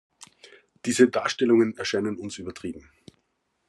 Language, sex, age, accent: German, male, 30-39, Österreichisches Deutsch